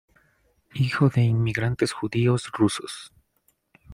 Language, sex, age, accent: Spanish, male, 30-39, Andino-Pacífico: Colombia, Perú, Ecuador, oeste de Bolivia y Venezuela andina